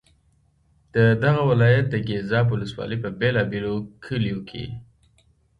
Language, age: Pashto, 19-29